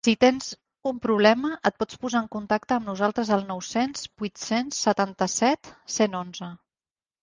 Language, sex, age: Catalan, female, 40-49